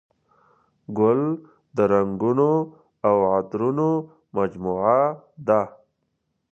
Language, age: Pashto, 19-29